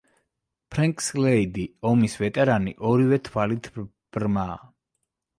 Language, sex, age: Georgian, male, 40-49